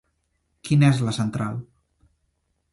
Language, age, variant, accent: Catalan, under 19, Central, central